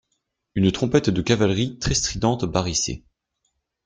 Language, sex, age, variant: French, male, 19-29, Français de métropole